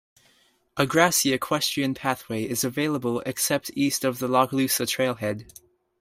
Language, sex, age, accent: English, male, 19-29, Canadian English